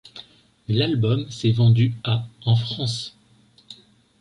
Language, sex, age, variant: French, male, 30-39, Français de métropole